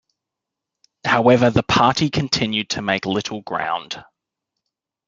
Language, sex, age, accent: English, male, 19-29, Australian English